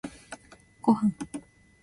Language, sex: Japanese, female